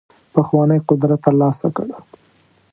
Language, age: Pashto, 30-39